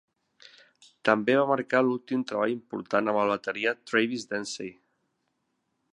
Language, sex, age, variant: Catalan, male, 40-49, Central